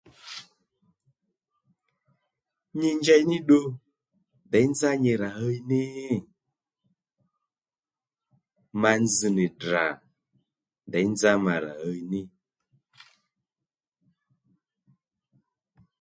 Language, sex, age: Lendu, male, 30-39